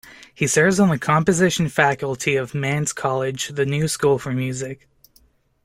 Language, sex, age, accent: English, male, 19-29, United States English